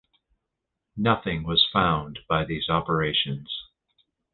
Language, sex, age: English, male, 50-59